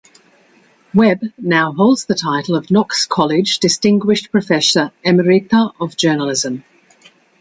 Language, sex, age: English, female, 50-59